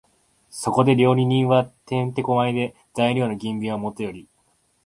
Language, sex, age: Japanese, male, 19-29